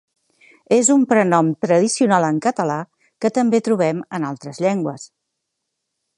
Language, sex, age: Catalan, female, 50-59